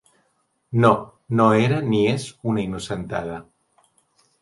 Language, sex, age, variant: Catalan, male, 50-59, Central